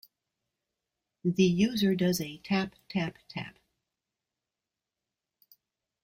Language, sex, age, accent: English, female, 60-69, United States English